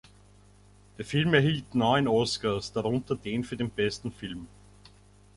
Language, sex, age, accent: German, male, 40-49, Österreichisches Deutsch